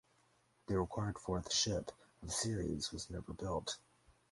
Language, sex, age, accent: English, male, under 19, United States English